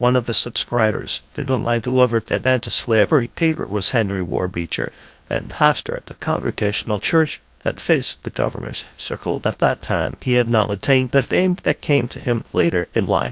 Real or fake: fake